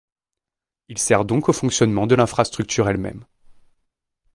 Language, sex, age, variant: French, male, 30-39, Français de métropole